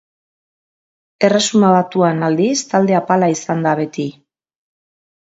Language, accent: Basque, Mendebalekoa (Araba, Bizkaia, Gipuzkoako mendebaleko herri batzuk)